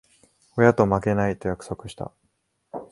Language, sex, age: Japanese, male, 19-29